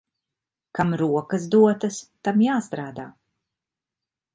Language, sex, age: Latvian, female, 50-59